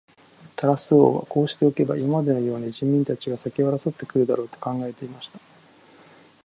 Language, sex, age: Japanese, male, 40-49